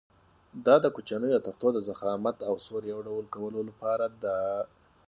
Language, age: Pashto, 19-29